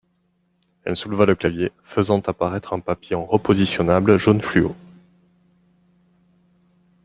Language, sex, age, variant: French, male, 30-39, Français de métropole